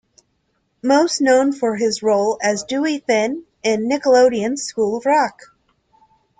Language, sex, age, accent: English, female, 19-29, United States English